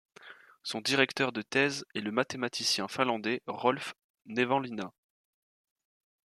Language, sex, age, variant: French, male, 19-29, Français de métropole